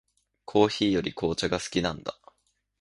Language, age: Japanese, 19-29